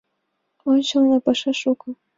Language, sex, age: Mari, female, under 19